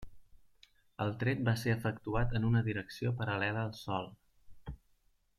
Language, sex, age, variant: Catalan, male, 30-39, Central